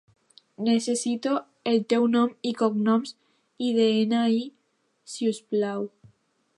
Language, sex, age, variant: Catalan, female, under 19, Alacantí